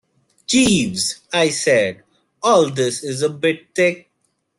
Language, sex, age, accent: English, male, 19-29, India and South Asia (India, Pakistan, Sri Lanka)